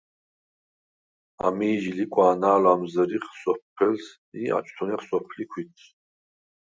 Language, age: Svan, 30-39